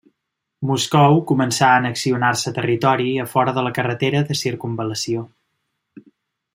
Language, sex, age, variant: Catalan, male, 30-39, Central